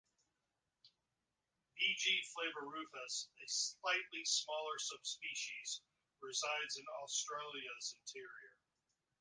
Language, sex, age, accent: English, male, 50-59, United States English